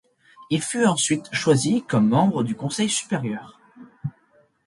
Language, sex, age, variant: French, male, 19-29, Français de métropole